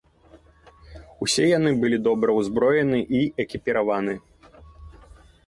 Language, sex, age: Belarusian, male, 19-29